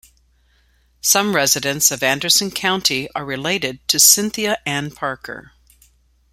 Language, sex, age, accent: English, female, 50-59, United States English